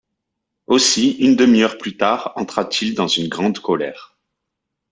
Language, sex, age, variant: French, male, 30-39, Français de métropole